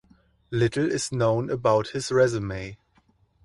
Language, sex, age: English, male, 19-29